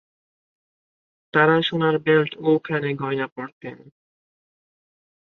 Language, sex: Bengali, male